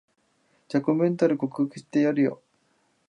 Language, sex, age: Japanese, male, 19-29